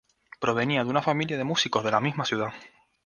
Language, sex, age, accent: Spanish, male, 19-29, España: Islas Canarias